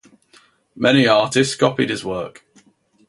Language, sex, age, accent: English, male, 19-29, England English